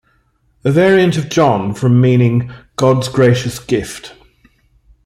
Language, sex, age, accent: English, male, 50-59, England English